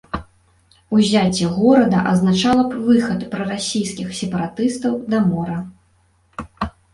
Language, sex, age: Belarusian, female, 19-29